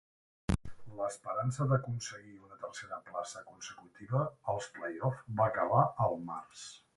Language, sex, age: Catalan, male, 50-59